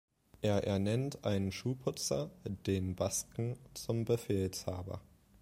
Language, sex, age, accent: German, male, 19-29, Deutschland Deutsch